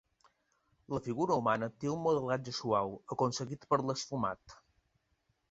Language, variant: Catalan, Balear